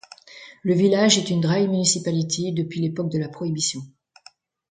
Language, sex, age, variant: French, female, 60-69, Français de métropole